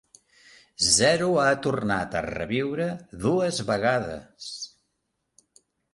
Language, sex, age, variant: Catalan, male, 50-59, Central